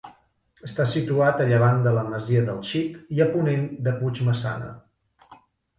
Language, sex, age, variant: Catalan, male, 40-49, Central